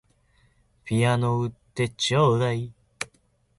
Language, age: Japanese, 19-29